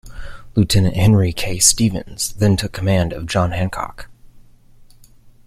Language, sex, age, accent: English, male, 19-29, United States English